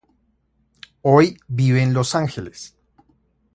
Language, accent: Spanish, Andino-Pacífico: Colombia, Perú, Ecuador, oeste de Bolivia y Venezuela andina